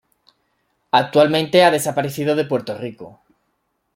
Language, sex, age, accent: Spanish, male, 30-39, España: Sur peninsular (Andalucia, Extremadura, Murcia)